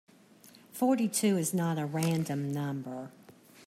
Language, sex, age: English, female, 50-59